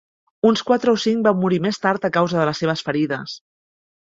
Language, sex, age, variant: Catalan, female, 40-49, Central